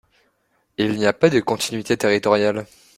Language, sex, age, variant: French, male, 19-29, Français de métropole